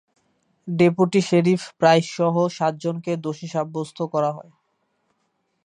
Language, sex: Bengali, male